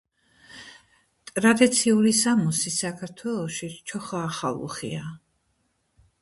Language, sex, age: Georgian, female, 60-69